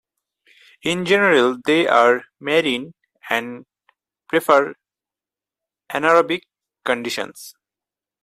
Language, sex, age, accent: English, male, 19-29, India and South Asia (India, Pakistan, Sri Lanka); bangladesh